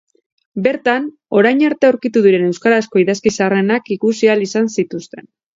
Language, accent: Basque, Mendebalekoa (Araba, Bizkaia, Gipuzkoako mendebaleko herri batzuk)